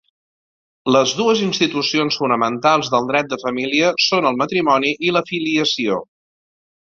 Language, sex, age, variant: Catalan, male, 50-59, Central